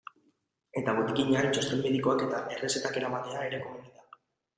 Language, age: Basque, 19-29